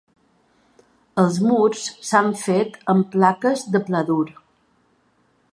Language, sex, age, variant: Catalan, female, 50-59, Balear